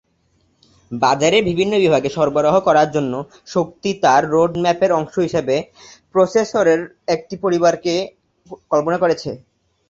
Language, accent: Bengali, Bengali